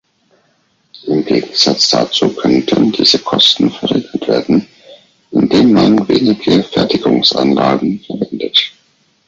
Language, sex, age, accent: German, male, 50-59, Deutschland Deutsch